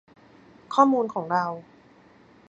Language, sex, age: Thai, female, 19-29